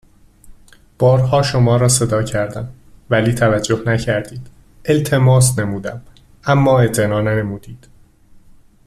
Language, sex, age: Persian, male, 19-29